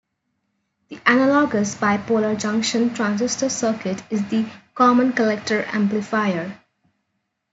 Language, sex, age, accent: English, female, 19-29, India and South Asia (India, Pakistan, Sri Lanka)